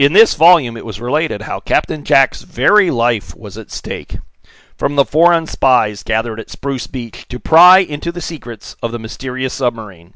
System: none